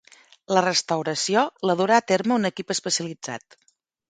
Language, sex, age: Catalan, female, 40-49